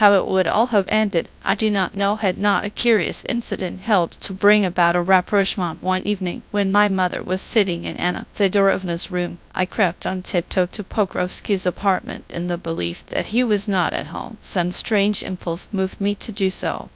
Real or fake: fake